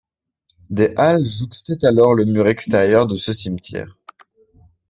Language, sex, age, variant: French, male, under 19, Français de métropole